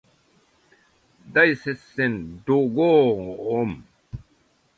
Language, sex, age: Japanese, male, 70-79